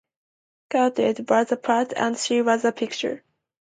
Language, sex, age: English, female, 19-29